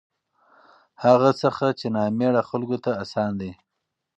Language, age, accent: Pashto, 30-39, کندهارۍ لهجه